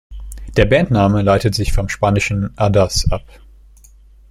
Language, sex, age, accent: German, male, under 19, Deutschland Deutsch